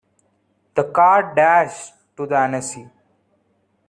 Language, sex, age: English, male, under 19